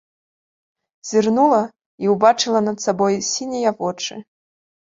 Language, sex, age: Belarusian, female, under 19